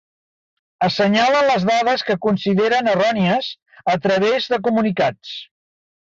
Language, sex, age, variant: Catalan, male, 60-69, Central